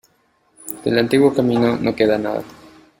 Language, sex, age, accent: Spanish, male, 19-29, Andino-Pacífico: Colombia, Perú, Ecuador, oeste de Bolivia y Venezuela andina